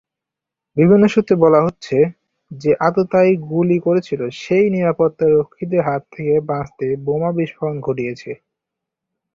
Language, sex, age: Bengali, male, under 19